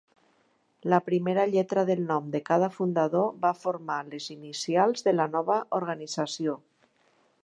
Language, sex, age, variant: Catalan, female, 50-59, Central